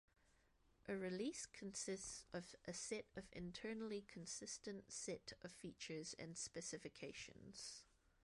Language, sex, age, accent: English, female, 30-39, New Zealand English